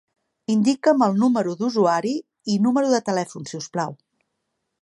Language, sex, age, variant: Catalan, female, 50-59, Central